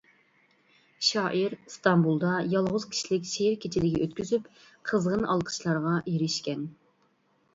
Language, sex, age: Uyghur, female, 30-39